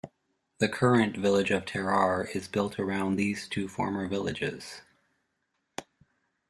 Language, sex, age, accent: English, male, 50-59, Canadian English